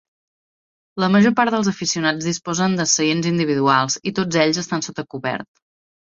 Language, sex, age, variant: Catalan, female, 30-39, Central